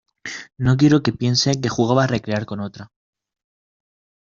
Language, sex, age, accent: Spanish, male, 19-29, España: Centro-Sur peninsular (Madrid, Toledo, Castilla-La Mancha)